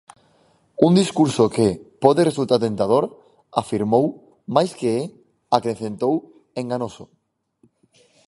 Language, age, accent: Galician, 19-29, Normativo (estándar)